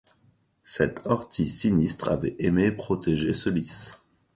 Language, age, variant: French, 30-39, Français de métropole